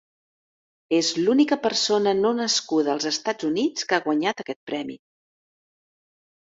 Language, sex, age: Catalan, female, 60-69